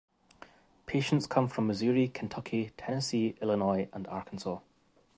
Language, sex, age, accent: English, male, 19-29, Scottish English